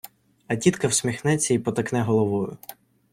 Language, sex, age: Ukrainian, male, under 19